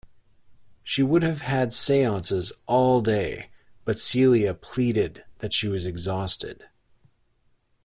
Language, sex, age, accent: English, male, 30-39, Canadian English